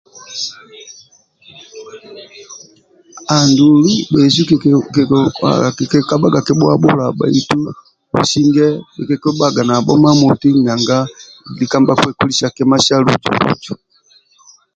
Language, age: Amba (Uganda), 50-59